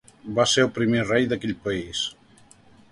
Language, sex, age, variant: Catalan, male, 50-59, Central